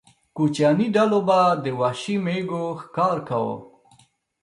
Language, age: Pashto, 30-39